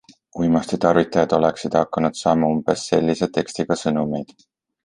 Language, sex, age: Estonian, male, 19-29